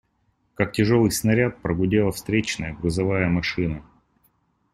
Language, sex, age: Russian, male, 19-29